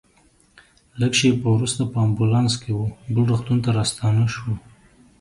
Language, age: Pashto, 30-39